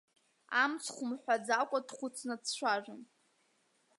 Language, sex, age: Abkhazian, female, under 19